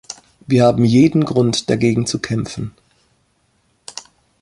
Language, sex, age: German, female, 50-59